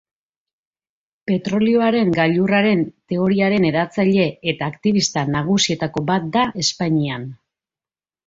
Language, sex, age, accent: Basque, female, 40-49, Mendebalekoa (Araba, Bizkaia, Gipuzkoako mendebaleko herri batzuk)